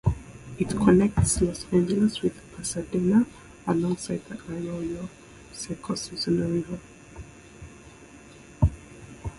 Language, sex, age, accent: English, female, 30-39, Canadian English